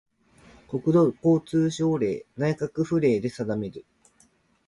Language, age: Japanese, 30-39